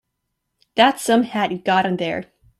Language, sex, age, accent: English, female, under 19, United States English